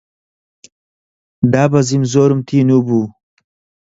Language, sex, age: Central Kurdish, male, 19-29